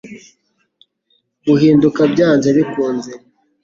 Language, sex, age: Kinyarwanda, male, 19-29